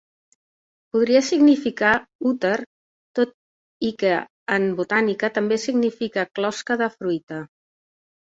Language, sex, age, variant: Catalan, female, 50-59, Central